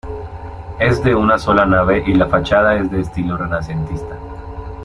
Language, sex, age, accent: Spanish, male, 30-39, Andino-Pacífico: Colombia, Perú, Ecuador, oeste de Bolivia y Venezuela andina